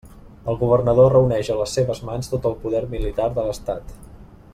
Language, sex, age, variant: Catalan, male, 30-39, Balear